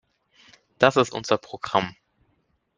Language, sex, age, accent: German, male, under 19, Deutschland Deutsch